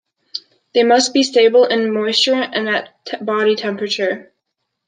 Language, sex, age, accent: English, male, 19-29, United States English